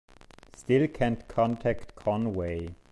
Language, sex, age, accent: English, male, 30-39, United States English